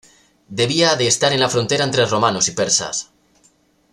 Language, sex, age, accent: Spanish, male, 19-29, España: Norte peninsular (Asturias, Castilla y León, Cantabria, País Vasco, Navarra, Aragón, La Rioja, Guadalajara, Cuenca)